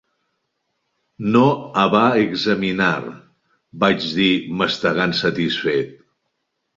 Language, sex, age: Catalan, male, 60-69